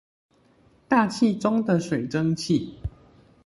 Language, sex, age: Chinese, male, under 19